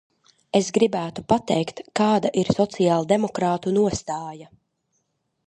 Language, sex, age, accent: Latvian, female, 19-29, Riga